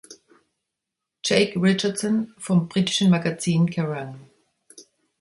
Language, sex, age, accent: German, female, 60-69, Deutschland Deutsch